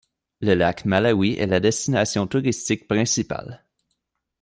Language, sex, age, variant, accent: French, male, 19-29, Français d'Amérique du Nord, Français du Canada